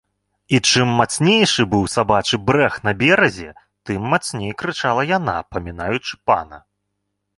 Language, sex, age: Belarusian, male, 19-29